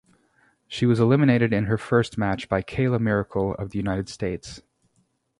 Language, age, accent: English, 30-39, United States English